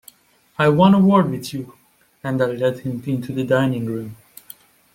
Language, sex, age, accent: English, male, 19-29, United States English